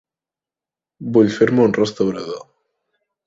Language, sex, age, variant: Catalan, male, 19-29, Central